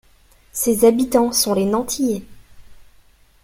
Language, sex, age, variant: French, female, 19-29, Français de métropole